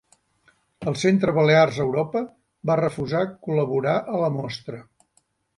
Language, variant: Catalan, Central